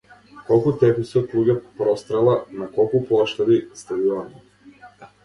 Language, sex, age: Macedonian, male, 19-29